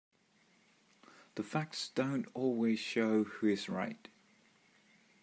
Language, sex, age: English, male, 30-39